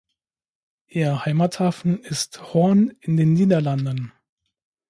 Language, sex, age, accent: German, male, 40-49, Deutschland Deutsch